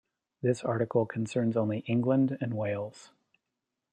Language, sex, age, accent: English, male, 30-39, United States English